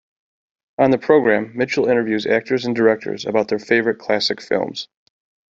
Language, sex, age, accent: English, male, 40-49, United States English